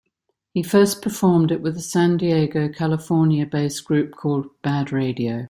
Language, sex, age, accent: English, female, 60-69, Australian English